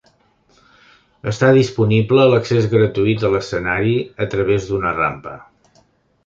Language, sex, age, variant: Catalan, male, 60-69, Central